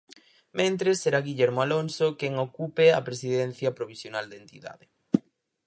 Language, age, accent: Galician, 19-29, Central (gheada)